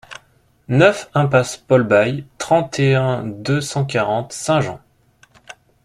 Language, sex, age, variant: French, male, 30-39, Français de métropole